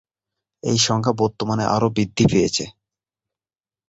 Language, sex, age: Bengali, male, 19-29